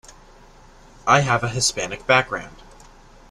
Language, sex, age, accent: English, male, under 19, United States English